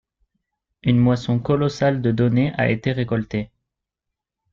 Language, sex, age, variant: French, male, 19-29, Français de métropole